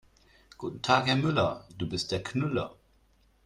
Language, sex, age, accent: German, male, 30-39, Deutschland Deutsch